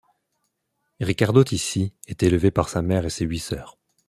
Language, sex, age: French, male, 19-29